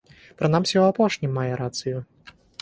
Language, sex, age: Belarusian, male, 19-29